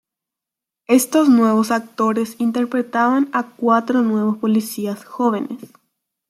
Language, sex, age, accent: Spanish, female, under 19, Rioplatense: Argentina, Uruguay, este de Bolivia, Paraguay